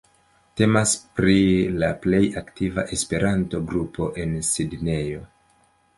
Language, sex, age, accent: Esperanto, male, 30-39, Internacia